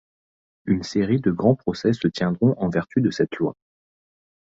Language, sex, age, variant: French, male, 19-29, Français de métropole